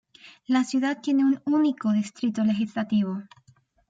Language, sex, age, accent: Spanish, female, 19-29, Caribe: Cuba, Venezuela, Puerto Rico, República Dominicana, Panamá, Colombia caribeña, México caribeño, Costa del golfo de México